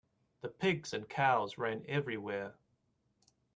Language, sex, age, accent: English, male, 19-29, New Zealand English